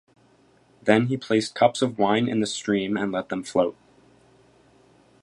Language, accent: English, United States English